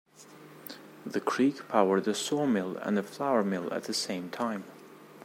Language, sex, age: English, male, 19-29